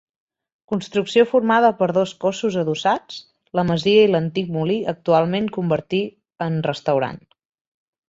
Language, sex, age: Catalan, female, 19-29